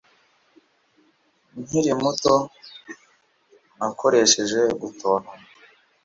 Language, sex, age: Kinyarwanda, male, 40-49